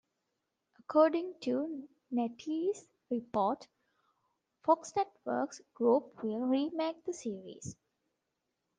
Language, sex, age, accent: English, female, 19-29, India and South Asia (India, Pakistan, Sri Lanka)